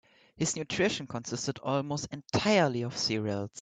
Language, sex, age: English, male, under 19